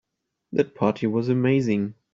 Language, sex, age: English, male, 30-39